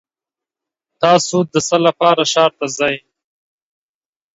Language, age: Pashto, 19-29